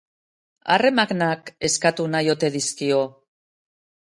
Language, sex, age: Basque, female, 50-59